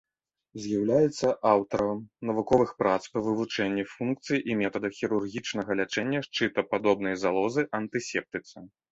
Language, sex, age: Belarusian, male, 30-39